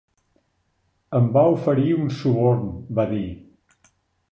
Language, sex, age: Catalan, male, 70-79